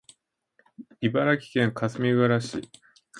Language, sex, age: Japanese, male, 50-59